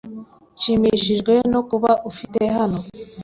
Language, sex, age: Kinyarwanda, female, 19-29